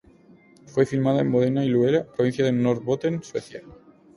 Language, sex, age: Spanish, male, 19-29